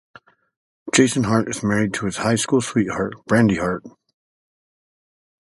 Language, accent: English, United States English